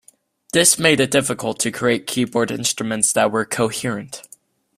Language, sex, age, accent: English, male, under 19, United States English